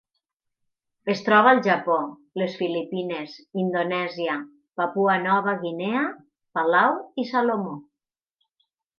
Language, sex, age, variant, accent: Catalan, female, 50-59, Nord-Occidental, Tortosí